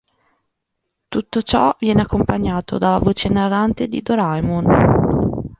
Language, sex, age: Italian, female, 30-39